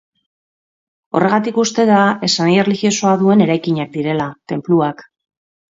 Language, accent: Basque, Mendebalekoa (Araba, Bizkaia, Gipuzkoako mendebaleko herri batzuk)